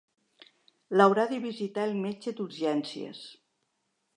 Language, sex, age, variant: Catalan, female, 60-69, Central